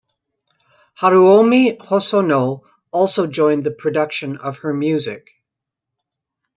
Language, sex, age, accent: English, female, 50-59, Canadian English